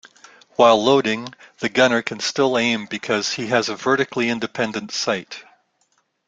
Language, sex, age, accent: English, male, 60-69, United States English